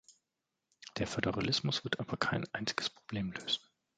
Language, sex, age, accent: German, male, 40-49, Deutschland Deutsch